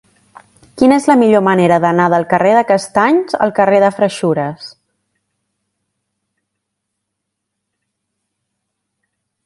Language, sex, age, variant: Catalan, female, 19-29, Central